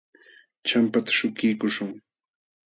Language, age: Jauja Wanca Quechua, 40-49